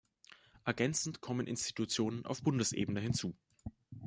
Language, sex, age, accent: German, male, 19-29, Deutschland Deutsch